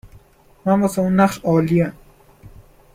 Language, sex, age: Persian, male, under 19